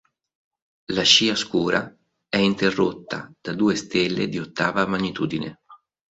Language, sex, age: Italian, male, 40-49